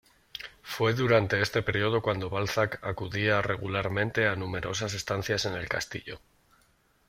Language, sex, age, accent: Spanish, male, 30-39, España: Norte peninsular (Asturias, Castilla y León, Cantabria, País Vasco, Navarra, Aragón, La Rioja, Guadalajara, Cuenca)